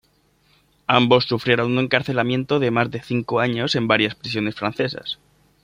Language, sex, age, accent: Spanish, male, 19-29, España: Centro-Sur peninsular (Madrid, Toledo, Castilla-La Mancha)